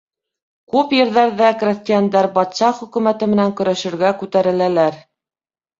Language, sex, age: Bashkir, female, 30-39